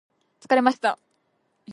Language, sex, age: Japanese, female, 19-29